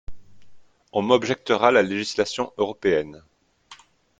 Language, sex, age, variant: French, male, 30-39, Français de métropole